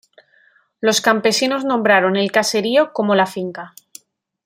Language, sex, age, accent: Spanish, female, 30-39, España: Norte peninsular (Asturias, Castilla y León, Cantabria, País Vasco, Navarra, Aragón, La Rioja, Guadalajara, Cuenca)